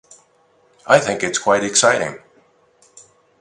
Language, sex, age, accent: English, male, 60-69, United States English